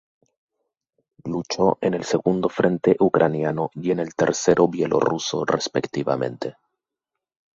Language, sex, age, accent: Spanish, male, 19-29, Chileno: Chile, Cuyo